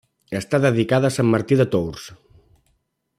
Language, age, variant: Catalan, 40-49, Central